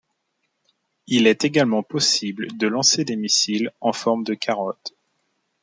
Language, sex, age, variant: French, male, under 19, Français de métropole